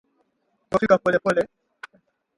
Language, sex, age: Swahili, male, 19-29